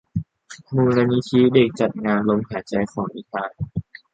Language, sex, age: Thai, male, under 19